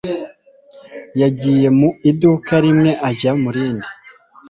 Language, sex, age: Kinyarwanda, male, 19-29